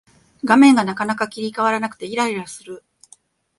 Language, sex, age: Japanese, female, 50-59